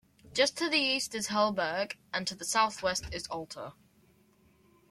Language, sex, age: English, male, under 19